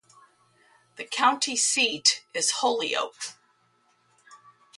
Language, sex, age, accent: English, female, 50-59, United States English